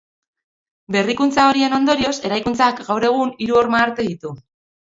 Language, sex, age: Basque, female, 30-39